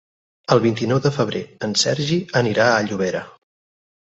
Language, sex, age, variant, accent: Catalan, male, 30-39, Central, Barcelona